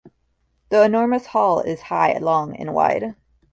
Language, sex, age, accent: English, female, 19-29, United States English